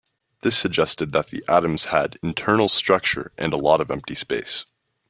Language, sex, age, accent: English, male, 19-29, Canadian English